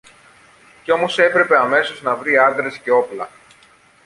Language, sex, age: Greek, male, 40-49